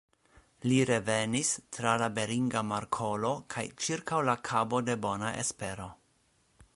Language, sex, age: Esperanto, male, 40-49